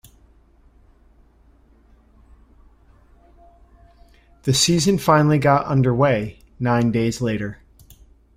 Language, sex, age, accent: English, male, 40-49, United States English